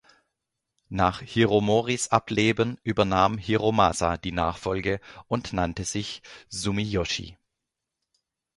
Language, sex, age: German, male, 40-49